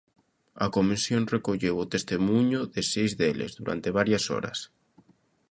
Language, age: Galician, 19-29